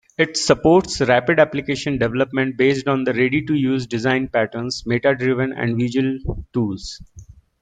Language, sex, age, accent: English, male, 19-29, United States English